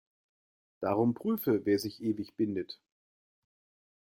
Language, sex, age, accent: German, male, 40-49, Deutschland Deutsch